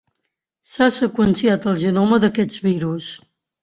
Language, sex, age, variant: Catalan, female, 70-79, Central